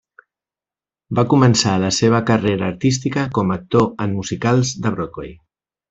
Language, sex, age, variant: Catalan, male, 50-59, Central